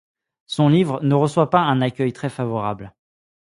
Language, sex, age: French, male, 30-39